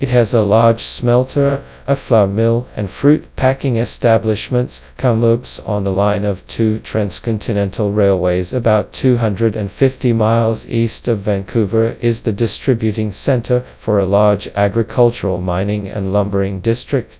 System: TTS, FastPitch